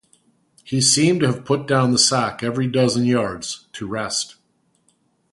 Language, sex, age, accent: English, male, 40-49, Canadian English